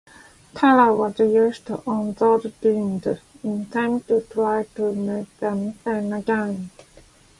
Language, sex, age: English, female, 30-39